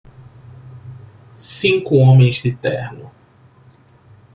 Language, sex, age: Portuguese, male, 30-39